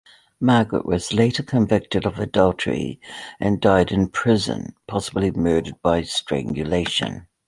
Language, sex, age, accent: English, female, 50-59, New Zealand English